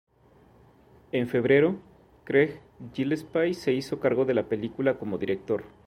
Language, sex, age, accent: Spanish, male, 30-39, México